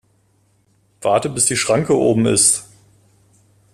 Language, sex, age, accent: German, male, 30-39, Deutschland Deutsch